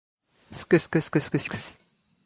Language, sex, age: Japanese, male, 19-29